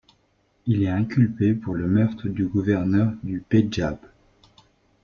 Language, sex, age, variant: French, male, 19-29, Français de métropole